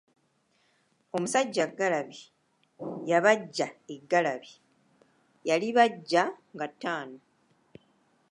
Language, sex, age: Ganda, female, 30-39